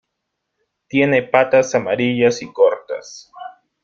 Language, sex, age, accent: Spanish, male, 19-29, Andino-Pacífico: Colombia, Perú, Ecuador, oeste de Bolivia y Venezuela andina